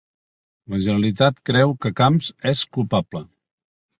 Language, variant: Catalan, Nord-Occidental